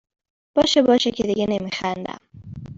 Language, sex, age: Persian, female, 19-29